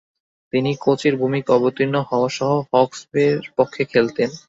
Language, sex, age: Bengali, male, 19-29